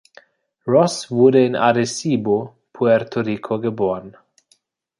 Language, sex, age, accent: German, male, 19-29, Deutschland Deutsch